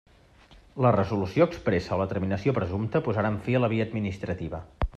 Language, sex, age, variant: Catalan, male, 30-39, Central